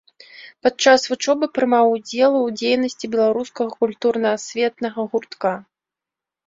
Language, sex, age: Belarusian, female, 19-29